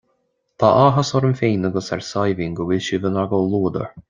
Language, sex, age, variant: Irish, male, 30-39, Gaeilge Chonnacht